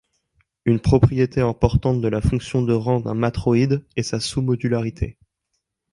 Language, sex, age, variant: French, male, 19-29, Français de métropole